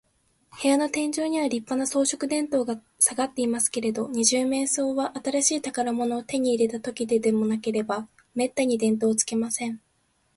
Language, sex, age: Japanese, female, 19-29